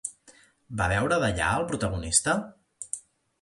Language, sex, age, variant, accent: Catalan, male, 30-39, Central, central